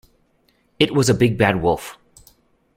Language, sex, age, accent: English, male, 40-49, United States English